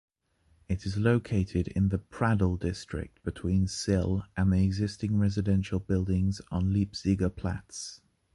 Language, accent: English, England English